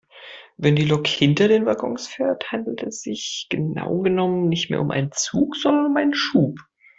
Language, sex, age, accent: German, male, 19-29, Deutschland Deutsch